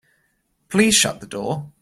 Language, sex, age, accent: English, male, 19-29, England English